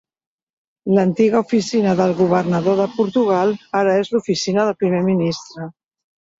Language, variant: Catalan, Central